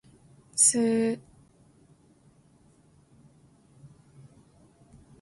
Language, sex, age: Japanese, female, 19-29